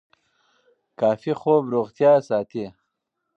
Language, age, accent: Pashto, 30-39, کندهارۍ لهجه